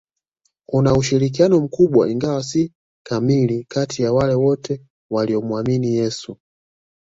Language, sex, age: Swahili, male, 19-29